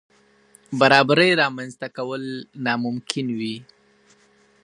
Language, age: Pashto, 19-29